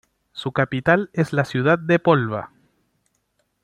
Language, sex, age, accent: Spanish, male, 19-29, Chileno: Chile, Cuyo